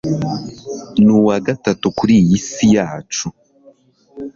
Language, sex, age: Kinyarwanda, male, 19-29